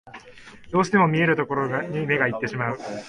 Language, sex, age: Japanese, male, 19-29